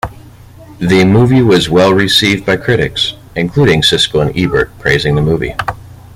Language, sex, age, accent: English, male, 30-39, United States English